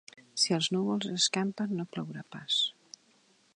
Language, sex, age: Catalan, female, 40-49